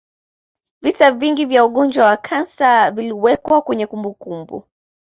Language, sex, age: Swahili, female, 19-29